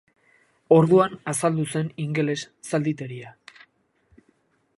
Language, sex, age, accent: Basque, male, 30-39, Erdialdekoa edo Nafarra (Gipuzkoa, Nafarroa)